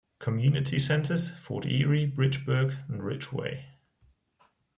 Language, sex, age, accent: English, male, 19-29, England English